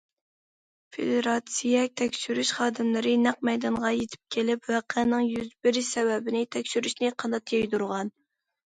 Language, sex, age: Uyghur, female, under 19